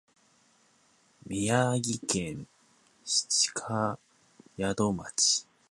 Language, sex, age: Japanese, male, 19-29